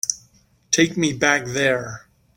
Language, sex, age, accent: English, male, 50-59, United States English